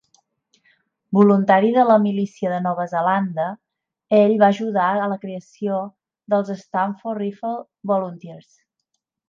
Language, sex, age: Catalan, female, 40-49